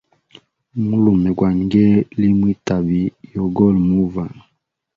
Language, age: Hemba, 19-29